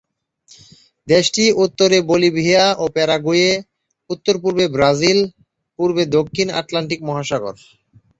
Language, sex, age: Bengali, male, 30-39